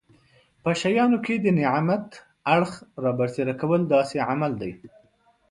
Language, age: Pashto, 30-39